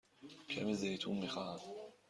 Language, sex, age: Persian, male, 30-39